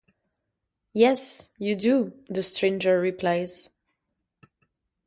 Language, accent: English, United States English